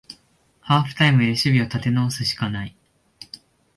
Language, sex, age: Japanese, male, 19-29